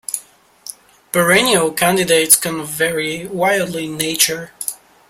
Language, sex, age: English, male, under 19